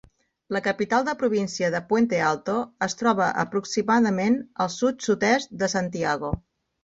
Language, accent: Catalan, Empordanès